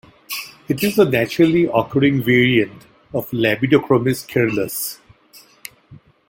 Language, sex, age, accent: English, male, 60-69, India and South Asia (India, Pakistan, Sri Lanka)